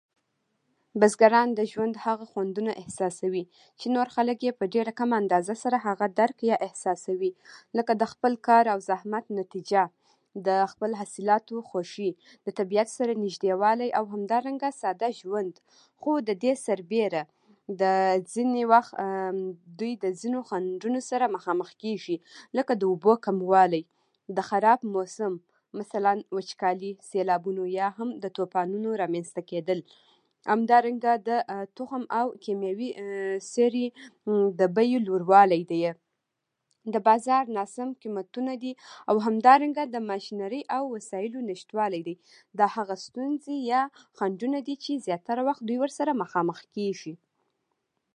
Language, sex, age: Pashto, female, 19-29